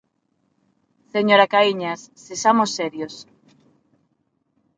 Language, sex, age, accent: Galician, female, 30-39, Normativo (estándar); Neofalante